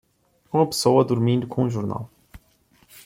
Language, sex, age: Portuguese, male, 19-29